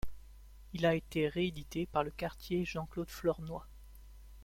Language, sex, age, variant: French, male, 19-29, Français de métropole